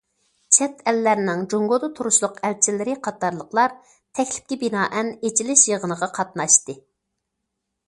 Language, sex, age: Uyghur, female, 40-49